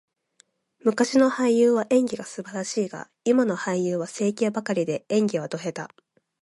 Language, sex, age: Japanese, female, 19-29